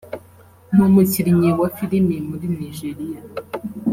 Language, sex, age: Kinyarwanda, female, under 19